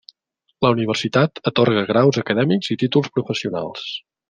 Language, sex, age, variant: Catalan, male, 40-49, Central